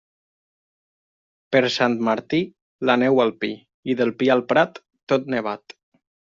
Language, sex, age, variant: Catalan, male, 19-29, Nord-Occidental